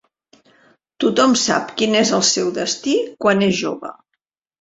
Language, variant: Catalan, Central